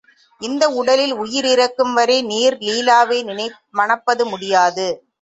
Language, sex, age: Tamil, female, 40-49